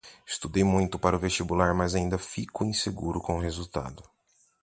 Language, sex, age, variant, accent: Portuguese, male, 19-29, Portuguese (Brasil), Paulista